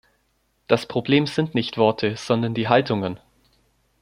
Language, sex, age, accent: German, male, under 19, Deutschland Deutsch